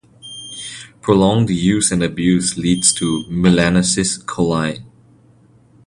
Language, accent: English, Malaysian English